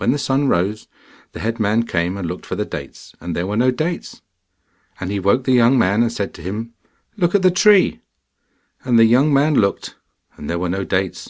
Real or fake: real